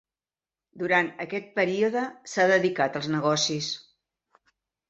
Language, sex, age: Catalan, female, 60-69